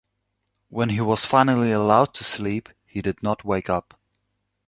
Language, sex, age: English, male, 19-29